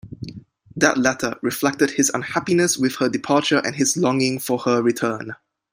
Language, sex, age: English, male, 30-39